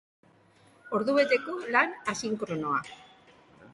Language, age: Basque, under 19